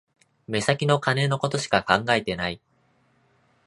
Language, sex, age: Japanese, male, 19-29